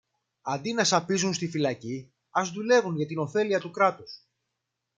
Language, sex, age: Greek, male, 30-39